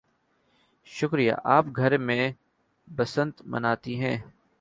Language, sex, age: Urdu, male, 19-29